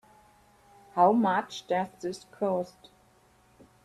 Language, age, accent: English, 30-39, England English